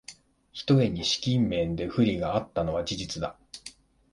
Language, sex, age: Japanese, male, 50-59